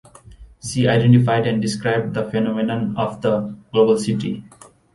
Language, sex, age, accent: English, male, 19-29, India and South Asia (India, Pakistan, Sri Lanka)